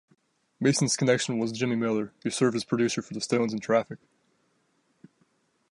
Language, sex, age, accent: English, male, 19-29, United States English